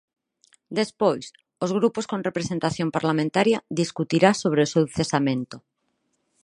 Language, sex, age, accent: Galician, female, 40-49, Normativo (estándar); Neofalante